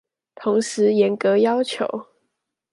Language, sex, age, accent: Chinese, female, 19-29, 出生地：臺北市